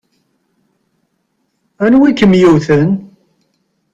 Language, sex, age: Kabyle, male, 50-59